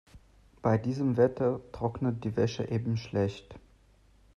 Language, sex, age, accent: German, male, 30-39, Deutschland Deutsch